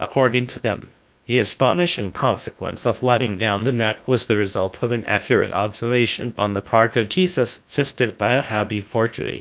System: TTS, GlowTTS